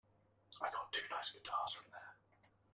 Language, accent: English, England English